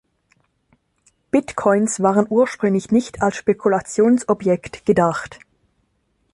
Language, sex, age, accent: German, female, 19-29, Schweizerdeutsch